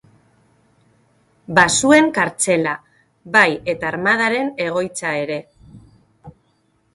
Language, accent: Basque, Mendebalekoa (Araba, Bizkaia, Gipuzkoako mendebaleko herri batzuk)